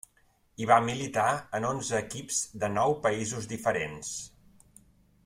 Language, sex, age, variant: Catalan, male, 40-49, Central